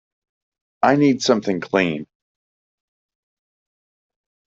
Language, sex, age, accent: English, male, 19-29, United States English